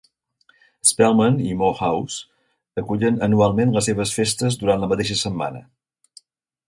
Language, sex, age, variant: Catalan, male, 60-69, Central